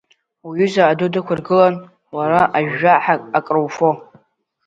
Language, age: Abkhazian, under 19